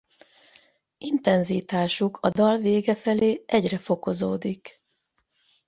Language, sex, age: Hungarian, female, 50-59